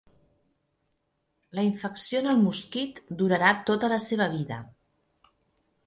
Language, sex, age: Catalan, female, 50-59